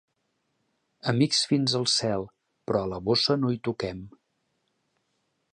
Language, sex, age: Catalan, male, 40-49